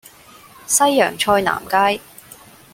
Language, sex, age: Cantonese, female, 19-29